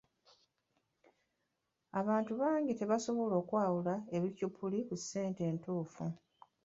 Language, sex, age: Ganda, female, 40-49